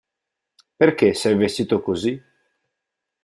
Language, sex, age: Italian, male, 19-29